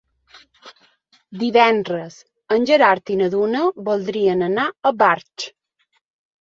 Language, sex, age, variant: Catalan, female, 30-39, Balear